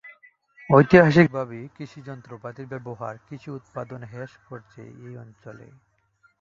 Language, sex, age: Bengali, male, 19-29